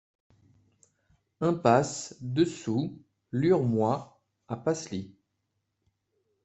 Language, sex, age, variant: French, male, 30-39, Français de métropole